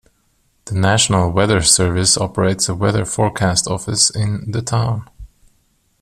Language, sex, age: English, male, 30-39